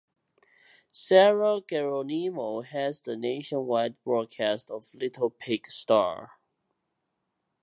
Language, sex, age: English, male, 40-49